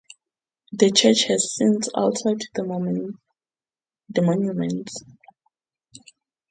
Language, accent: English, Southern African (South Africa, Zimbabwe, Namibia)